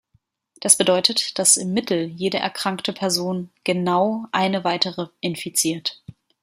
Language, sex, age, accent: German, female, 30-39, Deutschland Deutsch